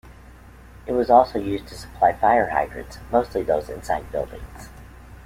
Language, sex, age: English, female, 50-59